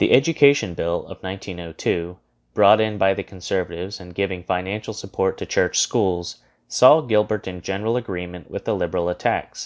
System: none